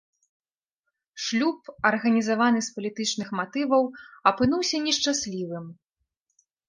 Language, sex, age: Belarusian, female, 30-39